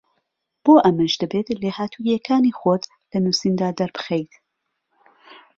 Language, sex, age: Central Kurdish, female, 30-39